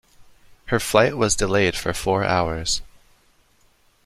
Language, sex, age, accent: English, male, 19-29, United States English